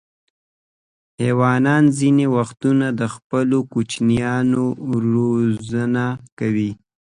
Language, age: Pashto, 19-29